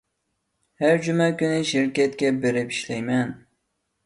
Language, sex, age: Uyghur, male, 30-39